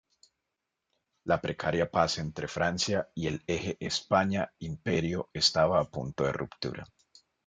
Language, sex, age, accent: Spanish, male, 40-49, Andino-Pacífico: Colombia, Perú, Ecuador, oeste de Bolivia y Venezuela andina